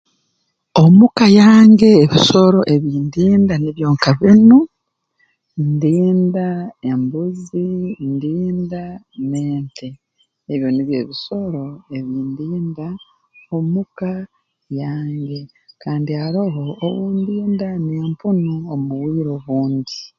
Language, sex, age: Tooro, female, 40-49